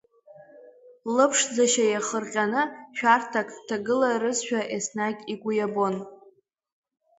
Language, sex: Abkhazian, female